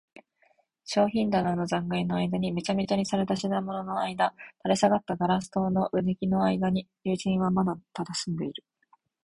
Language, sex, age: Japanese, female, 19-29